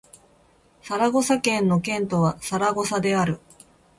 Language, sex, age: Japanese, female, 30-39